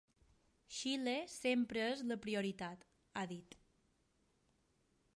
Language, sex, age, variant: Catalan, female, 19-29, Balear